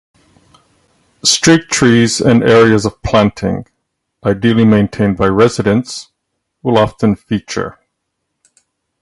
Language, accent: English, Canadian English